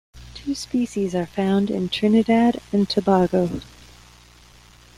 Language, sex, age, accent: English, female, 50-59, United States English